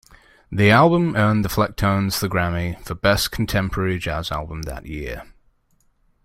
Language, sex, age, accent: English, male, 19-29, England English